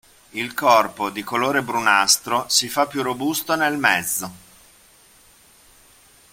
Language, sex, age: Italian, male, 50-59